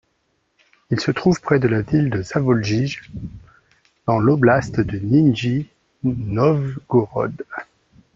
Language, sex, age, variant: French, male, 40-49, Français de métropole